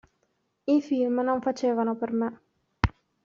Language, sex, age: Italian, female, 19-29